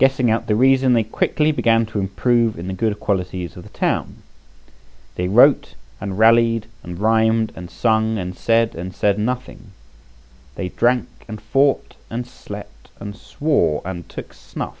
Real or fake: real